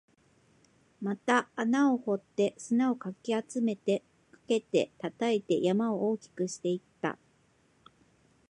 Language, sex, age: Japanese, female, 40-49